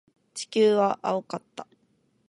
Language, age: Japanese, 19-29